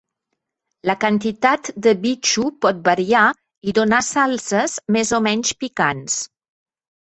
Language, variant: Catalan, Septentrional